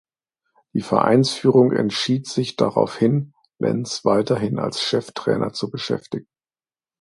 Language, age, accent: German, 30-39, Deutschland Deutsch